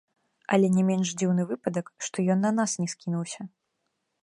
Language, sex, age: Belarusian, female, under 19